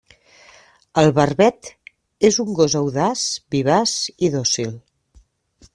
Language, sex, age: Catalan, female, 40-49